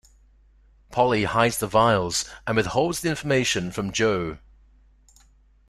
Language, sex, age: English, male, 40-49